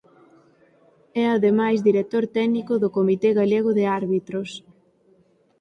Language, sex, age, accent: Galician, female, 19-29, Atlántico (seseo e gheada)